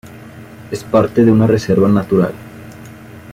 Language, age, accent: Spanish, 50-59, México